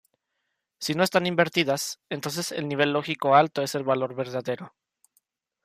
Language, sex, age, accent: Spanish, male, under 19, México